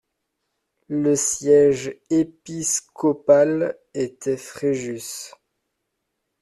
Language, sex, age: French, male, 19-29